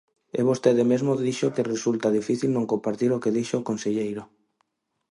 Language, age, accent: Galician, 19-29, Neofalante